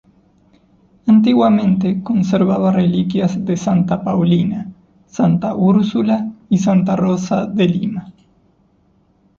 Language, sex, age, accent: Spanish, male, 30-39, Rioplatense: Argentina, Uruguay, este de Bolivia, Paraguay